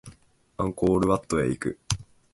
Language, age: Japanese, 19-29